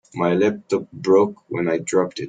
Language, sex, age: English, male, 19-29